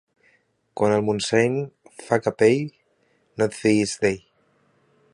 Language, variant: Catalan, Central